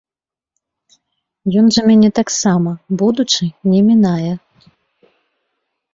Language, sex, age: Belarusian, female, 30-39